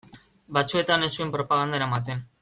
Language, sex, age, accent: Basque, male, 19-29, Mendebalekoa (Araba, Bizkaia, Gipuzkoako mendebaleko herri batzuk)